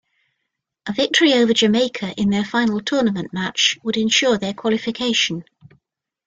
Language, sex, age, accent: English, female, 60-69, England English